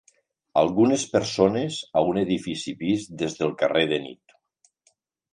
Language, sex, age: Catalan, male, 60-69